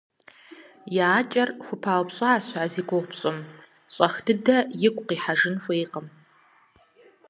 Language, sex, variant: Kabardian, female, Адыгэбзэ (Къэбэрдей, Кирил, псоми зэдай)